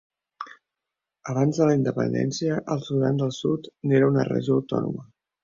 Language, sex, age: Catalan, male, 30-39